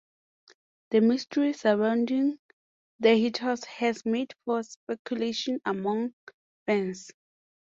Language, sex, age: English, female, 19-29